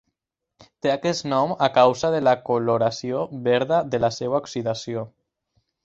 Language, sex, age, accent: Catalan, male, under 19, valencià